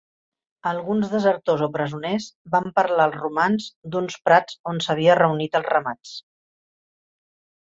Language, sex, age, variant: Catalan, female, 50-59, Central